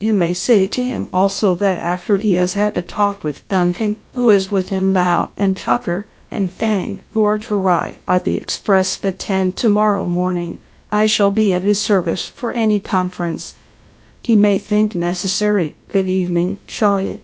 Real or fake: fake